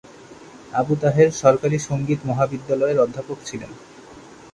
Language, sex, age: Bengali, male, 19-29